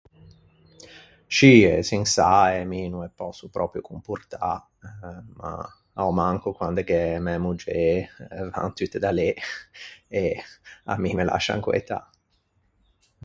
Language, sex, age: Ligurian, male, 30-39